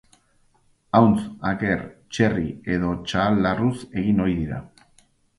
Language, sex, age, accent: Basque, male, 40-49, Erdialdekoa edo Nafarra (Gipuzkoa, Nafarroa)